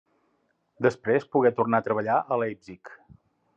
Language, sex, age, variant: Catalan, male, 50-59, Central